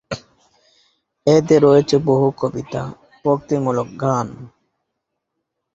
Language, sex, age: Bengali, male, 19-29